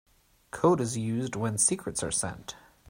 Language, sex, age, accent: English, male, 19-29, Canadian English